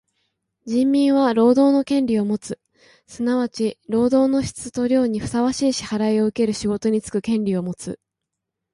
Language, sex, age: Japanese, female, 19-29